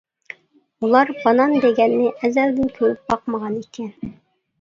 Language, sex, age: Uyghur, female, 19-29